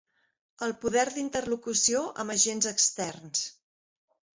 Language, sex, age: Catalan, female, 40-49